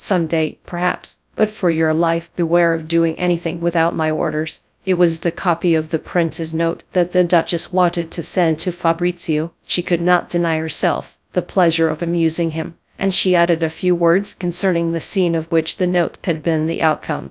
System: TTS, GradTTS